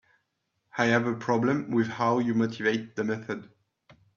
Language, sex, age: English, male, 19-29